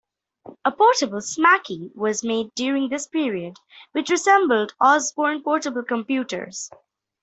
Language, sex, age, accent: English, female, under 19, India and South Asia (India, Pakistan, Sri Lanka)